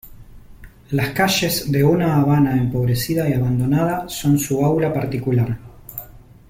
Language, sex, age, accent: Spanish, male, 40-49, Rioplatense: Argentina, Uruguay, este de Bolivia, Paraguay